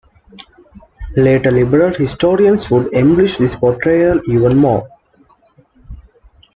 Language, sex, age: English, male, 19-29